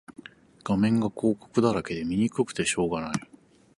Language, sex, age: Japanese, male, 40-49